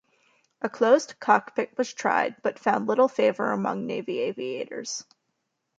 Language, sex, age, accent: English, female, 19-29, United States English